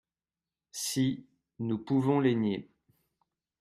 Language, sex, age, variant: French, male, 30-39, Français de métropole